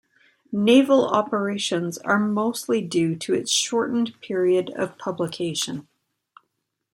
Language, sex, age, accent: English, female, 30-39, Canadian English